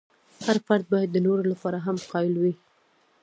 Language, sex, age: Pashto, female, 19-29